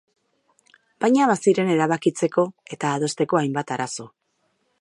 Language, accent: Basque, Mendebalekoa (Araba, Bizkaia, Gipuzkoako mendebaleko herri batzuk)